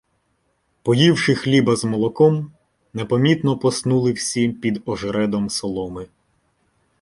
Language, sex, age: Ukrainian, male, 19-29